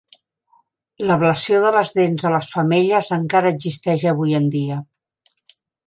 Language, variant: Catalan, Central